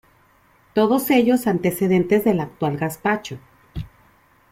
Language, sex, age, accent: Spanish, female, 50-59, México